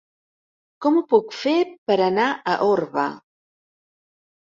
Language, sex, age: Catalan, female, 60-69